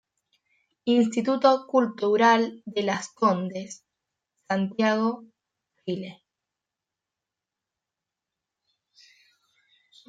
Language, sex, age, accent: Spanish, female, under 19, Rioplatense: Argentina, Uruguay, este de Bolivia, Paraguay